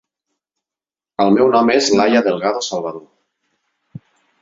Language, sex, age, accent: Catalan, male, 40-49, Català central